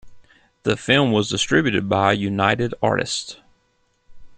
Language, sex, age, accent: English, male, 40-49, United States English